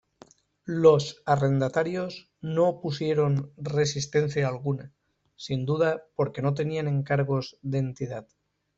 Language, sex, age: Spanish, male, 30-39